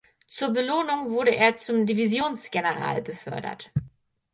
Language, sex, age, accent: German, female, 19-29, Deutschland Deutsch